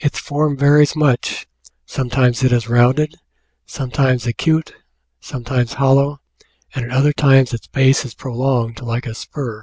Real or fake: real